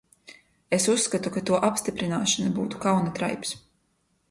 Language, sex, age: Latvian, female, 19-29